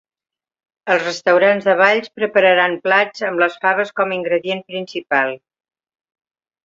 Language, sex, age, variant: Catalan, female, 70-79, Central